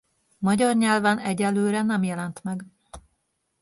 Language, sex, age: Hungarian, female, 40-49